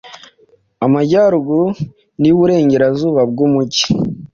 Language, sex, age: Kinyarwanda, male, 19-29